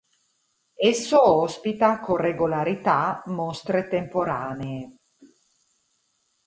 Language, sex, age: Italian, female, 40-49